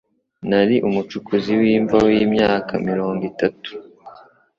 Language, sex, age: Kinyarwanda, male, under 19